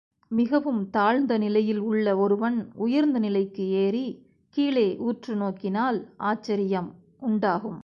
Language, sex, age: Tamil, female, 40-49